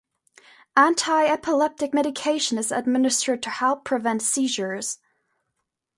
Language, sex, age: English, female, under 19